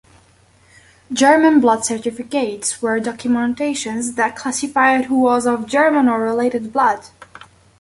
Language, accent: English, United States English